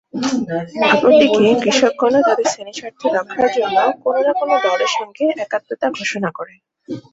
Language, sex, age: Bengali, female, 19-29